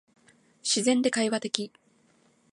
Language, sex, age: Japanese, female, 19-29